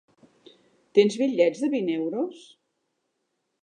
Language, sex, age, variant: Catalan, female, 60-69, Central